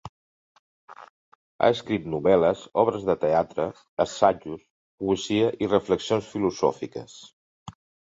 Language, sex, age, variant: Catalan, male, 50-59, Central